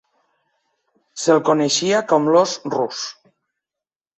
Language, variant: Catalan, Nord-Occidental